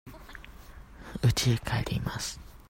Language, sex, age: Japanese, male, 19-29